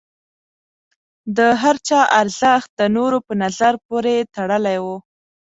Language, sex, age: Pashto, female, 19-29